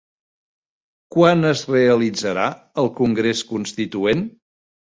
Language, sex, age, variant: Catalan, male, 60-69, Central